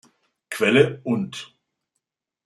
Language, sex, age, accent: German, male, 50-59, Deutschland Deutsch